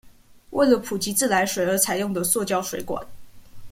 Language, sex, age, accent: Chinese, female, 19-29, 出生地：臺北市